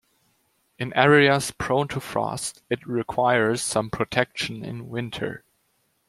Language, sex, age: English, male, under 19